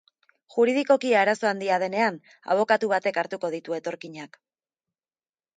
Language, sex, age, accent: Basque, female, 30-39, Erdialdekoa edo Nafarra (Gipuzkoa, Nafarroa)